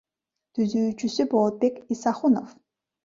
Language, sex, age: Kyrgyz, female, 30-39